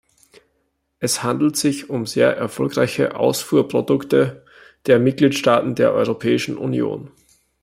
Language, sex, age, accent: German, male, 19-29, Österreichisches Deutsch